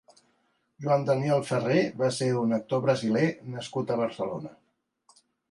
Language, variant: Catalan, Central